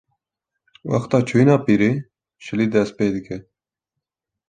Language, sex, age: Kurdish, male, 19-29